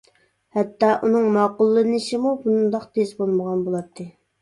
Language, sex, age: Uyghur, female, 30-39